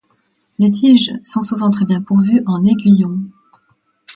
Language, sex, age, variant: French, female, 50-59, Français de métropole